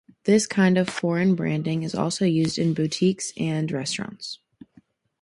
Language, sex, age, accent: English, female, under 19, United States English